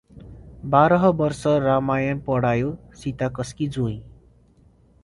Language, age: Nepali, 19-29